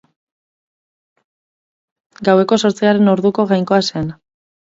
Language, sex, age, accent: Basque, female, 19-29, Mendebalekoa (Araba, Bizkaia, Gipuzkoako mendebaleko herri batzuk)